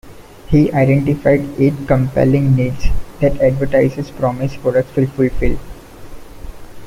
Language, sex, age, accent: English, male, 19-29, India and South Asia (India, Pakistan, Sri Lanka)